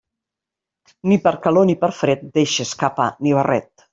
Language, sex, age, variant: Catalan, female, 50-59, Nord-Occidental